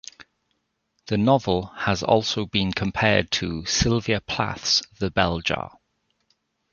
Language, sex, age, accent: English, male, 40-49, Welsh English